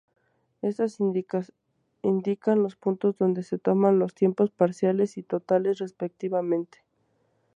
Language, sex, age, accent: Spanish, male, 19-29, México